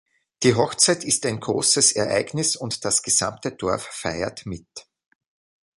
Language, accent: German, Österreichisches Deutsch